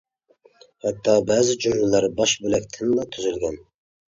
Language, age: Uyghur, 30-39